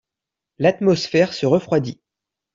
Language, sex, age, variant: French, male, 30-39, Français de métropole